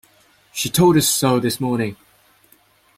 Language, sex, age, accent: English, male, 19-29, England English